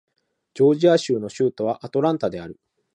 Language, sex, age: Japanese, male, 19-29